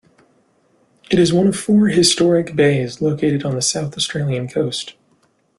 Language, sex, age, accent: English, male, 19-29, Canadian English